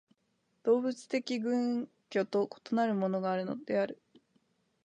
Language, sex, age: Japanese, female, 19-29